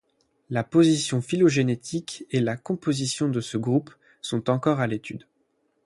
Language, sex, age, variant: French, male, 19-29, Français de métropole